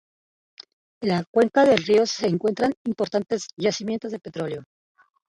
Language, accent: Spanish, México